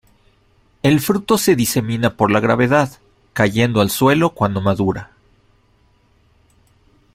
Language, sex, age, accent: Spanish, male, 40-49, México